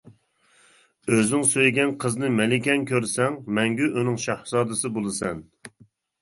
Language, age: Uyghur, 40-49